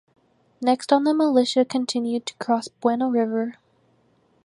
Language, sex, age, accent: English, female, 19-29, United States English